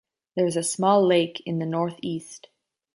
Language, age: English, under 19